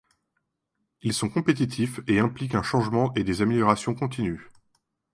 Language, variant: French, Français de métropole